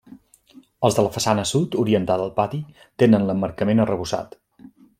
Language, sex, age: Catalan, male, 40-49